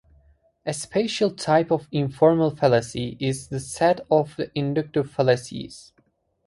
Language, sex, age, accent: English, male, 19-29, United States English